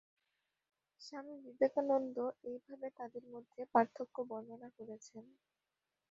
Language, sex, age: Bengali, male, under 19